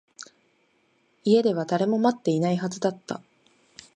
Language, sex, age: Japanese, female, 19-29